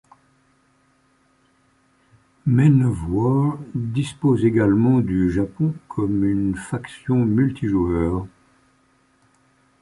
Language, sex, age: French, male, 70-79